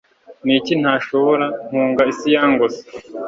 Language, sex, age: Kinyarwanda, male, 19-29